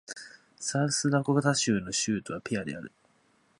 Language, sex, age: Japanese, male, 19-29